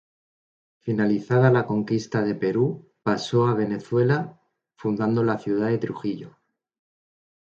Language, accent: Spanish, España: Centro-Sur peninsular (Madrid, Toledo, Castilla-La Mancha)